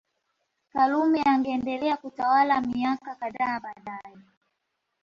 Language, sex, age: Swahili, female, 19-29